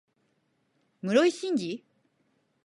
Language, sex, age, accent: Japanese, female, 40-49, 標準語